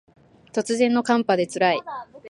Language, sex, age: Japanese, female, under 19